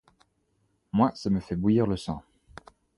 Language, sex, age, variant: French, male, 19-29, Français de métropole